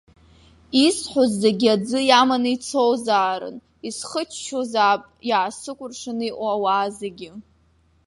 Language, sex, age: Abkhazian, female, under 19